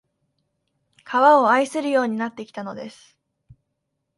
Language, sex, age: Japanese, female, 19-29